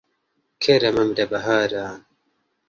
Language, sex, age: Central Kurdish, male, under 19